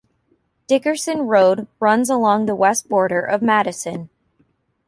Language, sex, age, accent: English, female, 19-29, United States English